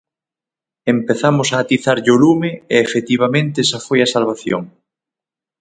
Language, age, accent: Galician, 30-39, Oriental (común en zona oriental); Normativo (estándar)